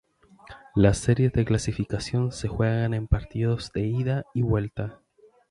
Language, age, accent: Spanish, 30-39, México; Chileno: Chile, Cuyo